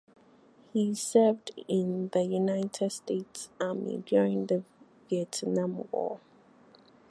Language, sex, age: English, female, 19-29